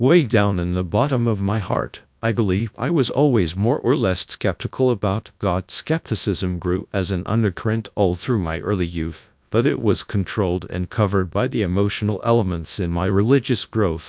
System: TTS, GradTTS